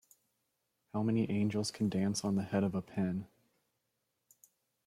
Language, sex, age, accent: English, male, 19-29, United States English